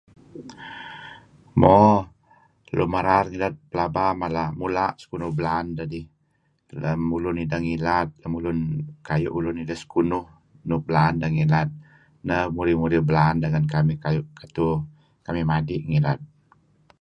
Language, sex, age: Kelabit, male, 50-59